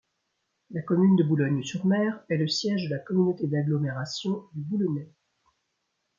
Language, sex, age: French, female, 60-69